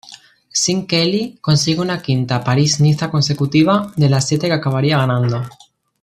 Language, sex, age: Spanish, female, 19-29